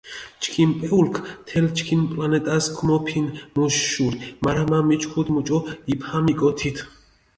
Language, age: Mingrelian, 30-39